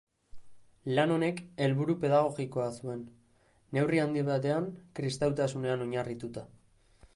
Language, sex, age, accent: Basque, male, 19-29, Mendebalekoa (Araba, Bizkaia, Gipuzkoako mendebaleko herri batzuk)